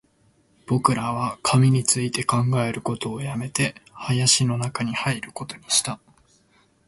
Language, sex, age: Japanese, male, 19-29